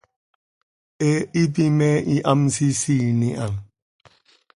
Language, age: Seri, 40-49